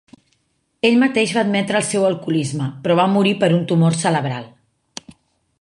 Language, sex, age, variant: Catalan, female, 40-49, Septentrional